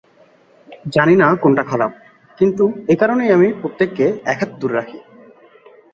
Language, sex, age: Bengali, male, 19-29